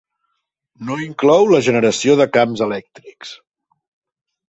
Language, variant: Catalan, Central